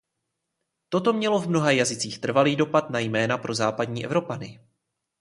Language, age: Czech, 19-29